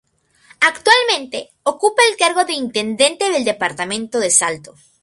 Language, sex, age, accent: Spanish, female, under 19, Andino-Pacífico: Colombia, Perú, Ecuador, oeste de Bolivia y Venezuela andina